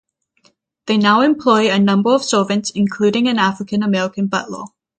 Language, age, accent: English, under 19, United States English